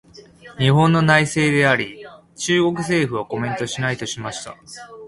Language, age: Japanese, 30-39